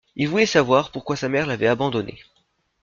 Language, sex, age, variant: French, female, 19-29, Français de métropole